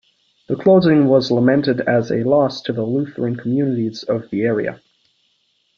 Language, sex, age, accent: English, male, under 19, United States English